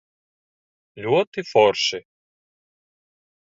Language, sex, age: Latvian, male, 30-39